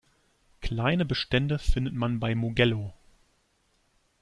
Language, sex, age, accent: German, male, 30-39, Deutschland Deutsch